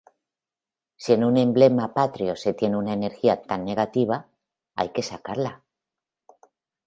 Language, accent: Spanish, España: Centro-Sur peninsular (Madrid, Toledo, Castilla-La Mancha)